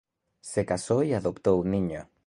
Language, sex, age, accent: Spanish, male, 19-29, España: Centro-Sur peninsular (Madrid, Toledo, Castilla-La Mancha)